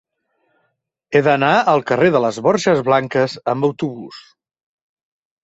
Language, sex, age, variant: Catalan, male, 50-59, Central